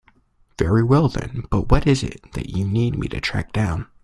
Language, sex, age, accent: English, male, 19-29, United States English